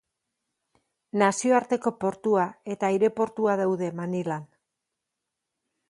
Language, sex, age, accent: Basque, female, 50-59, Mendebalekoa (Araba, Bizkaia, Gipuzkoako mendebaleko herri batzuk)